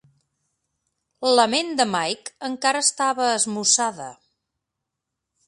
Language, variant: Catalan, Central